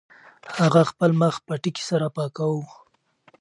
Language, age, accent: Pashto, 19-29, پکتیا ولایت، احمدزی